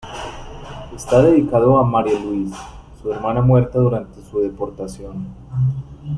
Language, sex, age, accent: Spanish, male, 19-29, Andino-Pacífico: Colombia, Perú, Ecuador, oeste de Bolivia y Venezuela andina